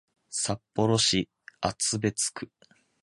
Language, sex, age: Japanese, male, 19-29